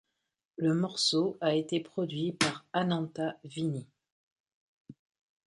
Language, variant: French, Français de métropole